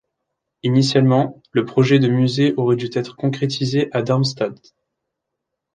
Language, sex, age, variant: French, male, 19-29, Français de métropole